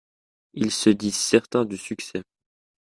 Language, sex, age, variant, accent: French, male, 19-29, Français d'Europe, Français de Suisse